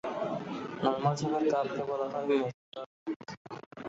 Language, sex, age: Bengali, male, 19-29